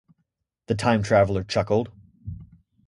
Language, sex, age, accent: English, male, 19-29, United States English